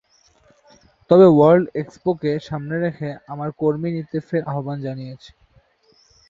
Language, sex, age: Bengali, male, 19-29